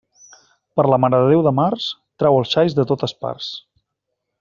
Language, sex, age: Catalan, male, 40-49